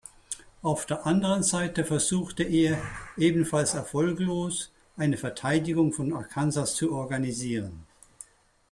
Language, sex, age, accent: German, male, 70-79, Schweizerdeutsch